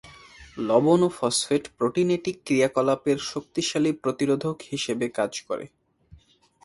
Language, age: Bengali, 19-29